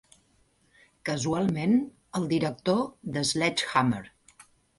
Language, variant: Catalan, Central